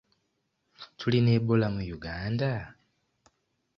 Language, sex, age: Ganda, male, 19-29